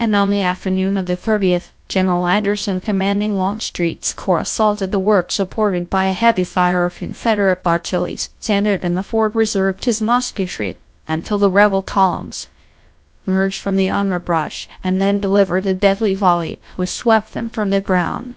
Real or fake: fake